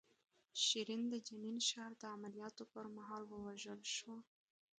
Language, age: Pashto, under 19